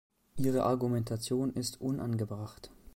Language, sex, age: German, male, 19-29